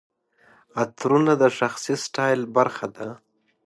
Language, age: Pashto, 19-29